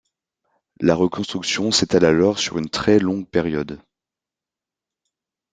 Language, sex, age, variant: French, male, 19-29, Français de métropole